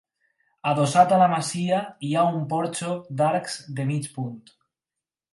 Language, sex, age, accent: Catalan, male, 19-29, valencià